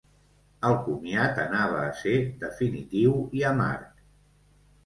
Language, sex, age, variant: Catalan, male, 60-69, Central